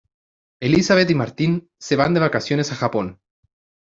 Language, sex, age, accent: Spanish, male, 19-29, Chileno: Chile, Cuyo